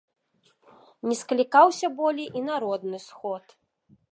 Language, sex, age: Belarusian, female, 30-39